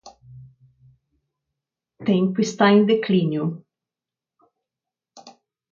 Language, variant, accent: Portuguese, Portuguese (Brasil), Paulista